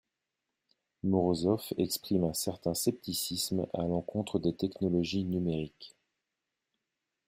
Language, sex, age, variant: French, male, 40-49, Français de métropole